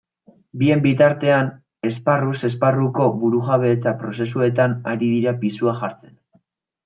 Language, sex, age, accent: Basque, male, 19-29, Mendebalekoa (Araba, Bizkaia, Gipuzkoako mendebaleko herri batzuk)